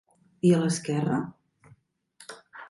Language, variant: Catalan, Central